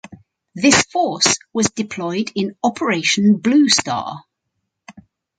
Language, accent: English, England English